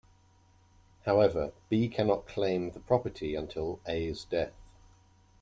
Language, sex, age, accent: English, male, 40-49, England English